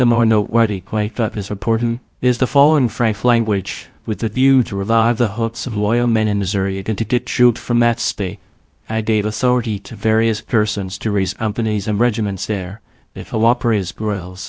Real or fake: fake